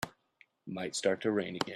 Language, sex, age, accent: English, male, 30-39, United States English